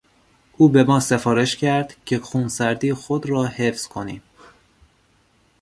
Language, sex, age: Persian, male, 19-29